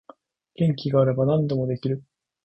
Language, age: Japanese, 19-29